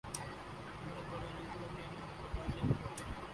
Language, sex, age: Urdu, male, 19-29